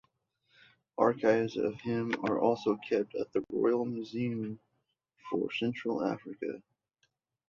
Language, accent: English, United States English